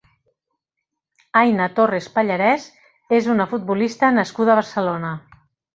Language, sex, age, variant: Catalan, female, 50-59, Central